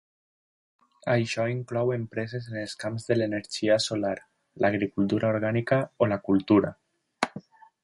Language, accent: Catalan, valencià